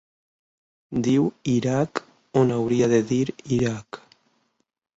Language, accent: Catalan, valencià